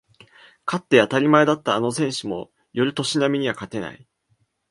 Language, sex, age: Japanese, male, 19-29